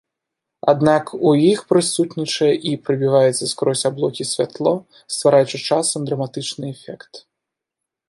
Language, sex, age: Belarusian, male, 19-29